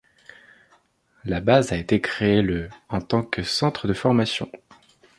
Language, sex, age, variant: French, male, 30-39, Français de métropole